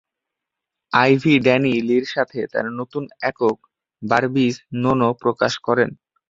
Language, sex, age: Bengali, male, under 19